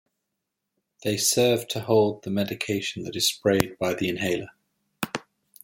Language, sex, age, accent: English, male, 40-49, England English